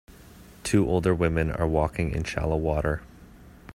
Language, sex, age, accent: English, male, 19-29, Canadian English